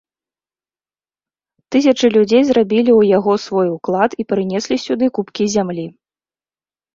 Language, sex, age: Belarusian, female, 30-39